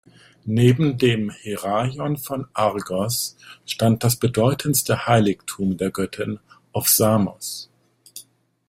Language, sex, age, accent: German, male, 50-59, Deutschland Deutsch